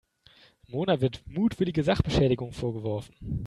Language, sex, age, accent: German, male, 19-29, Deutschland Deutsch